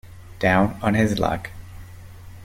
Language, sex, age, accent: English, male, 30-39, United States English